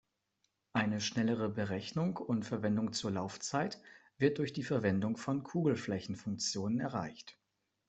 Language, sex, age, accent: German, male, 19-29, Deutschland Deutsch